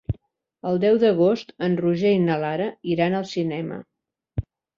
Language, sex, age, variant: Catalan, female, 60-69, Central